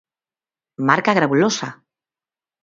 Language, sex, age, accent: Galician, female, 30-39, Normativo (estándar)